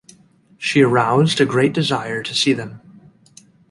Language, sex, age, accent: English, male, 19-29, United States English